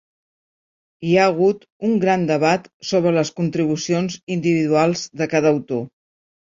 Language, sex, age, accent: Catalan, female, 50-59, Barceloní